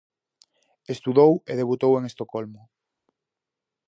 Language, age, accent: Galician, 19-29, Normativo (estándar)